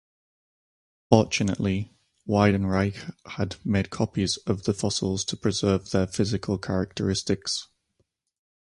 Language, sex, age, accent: English, male, 30-39, England English